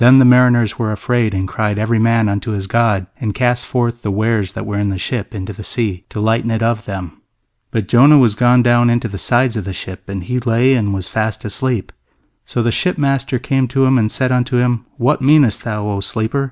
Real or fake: real